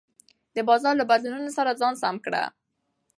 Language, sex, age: Pashto, female, under 19